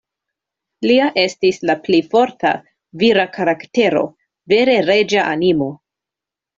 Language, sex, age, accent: Esperanto, female, 19-29, Internacia